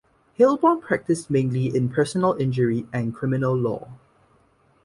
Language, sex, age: English, male, under 19